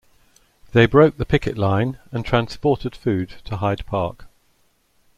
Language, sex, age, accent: English, male, 60-69, England English